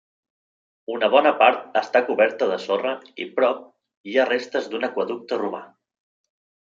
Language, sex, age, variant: Catalan, male, 19-29, Central